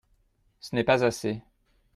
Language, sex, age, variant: French, male, 40-49, Français de métropole